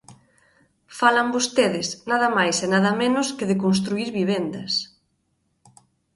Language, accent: Galician, Normativo (estándar)